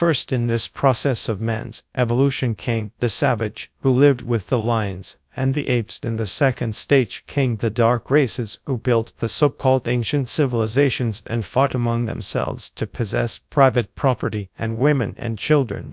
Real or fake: fake